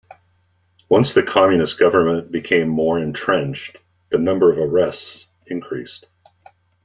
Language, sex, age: English, male, 40-49